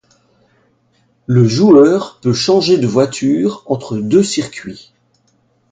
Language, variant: French, Français de métropole